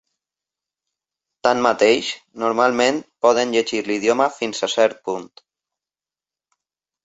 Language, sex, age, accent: Catalan, male, 30-39, valencià